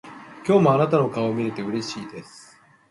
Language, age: Japanese, 30-39